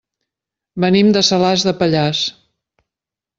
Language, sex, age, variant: Catalan, female, 50-59, Central